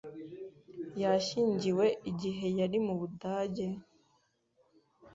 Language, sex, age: Kinyarwanda, female, 19-29